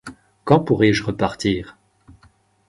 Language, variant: French, Français de métropole